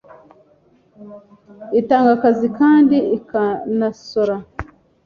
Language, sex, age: Kinyarwanda, male, 19-29